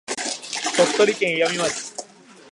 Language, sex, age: Japanese, male, 19-29